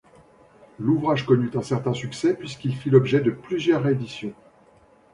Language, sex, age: French, male, 50-59